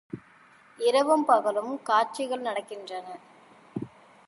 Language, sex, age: Tamil, female, 19-29